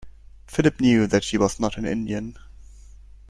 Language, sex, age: English, male, under 19